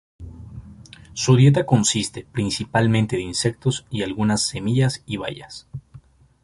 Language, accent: Spanish, México